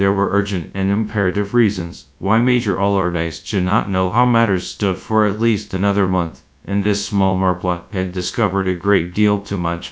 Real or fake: fake